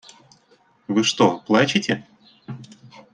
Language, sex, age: Russian, male, 19-29